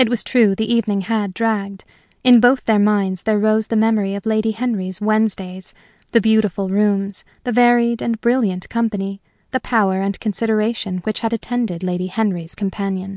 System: none